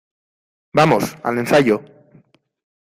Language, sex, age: Spanish, male, 19-29